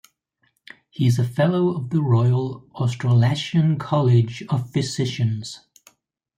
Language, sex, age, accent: English, male, 40-49, England English